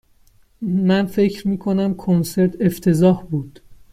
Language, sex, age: Persian, male, 19-29